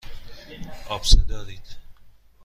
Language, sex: Persian, male